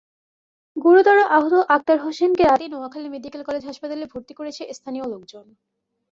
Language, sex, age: Bengali, female, 19-29